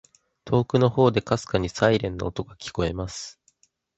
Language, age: Japanese, 19-29